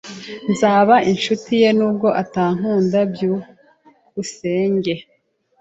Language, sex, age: Kinyarwanda, female, 19-29